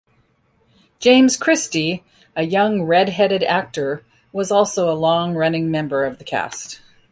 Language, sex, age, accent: English, female, 60-69, United States English